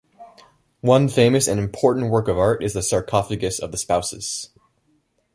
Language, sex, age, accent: English, male, under 19, United States English